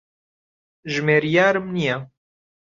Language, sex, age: Central Kurdish, male, 19-29